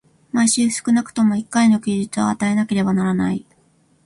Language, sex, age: Japanese, female, 40-49